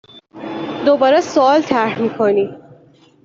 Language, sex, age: Persian, female, 19-29